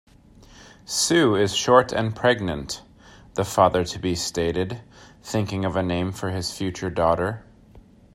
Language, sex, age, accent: English, male, 30-39, United States English